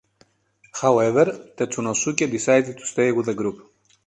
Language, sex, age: English, male, 40-49